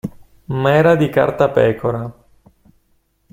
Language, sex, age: Italian, male, 30-39